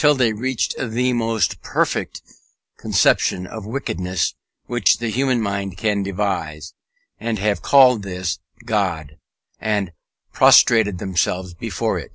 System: none